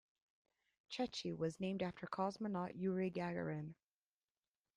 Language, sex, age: English, female, 40-49